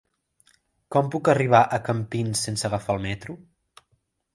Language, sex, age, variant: Catalan, male, 19-29, Central